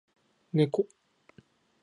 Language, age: Japanese, 19-29